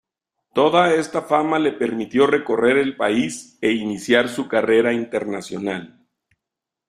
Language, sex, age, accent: Spanish, male, 50-59, México